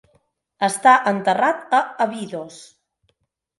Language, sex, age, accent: Catalan, female, 30-39, Oriental